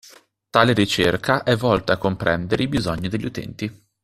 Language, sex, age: Italian, male, 19-29